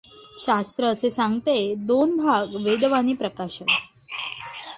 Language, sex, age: Marathi, female, 19-29